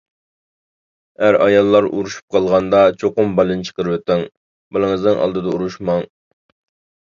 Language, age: Uyghur, 19-29